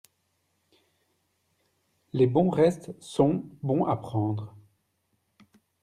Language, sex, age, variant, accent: French, male, 30-39, Français d'Europe, Français de Belgique